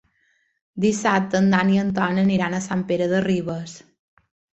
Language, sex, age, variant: Catalan, female, 40-49, Balear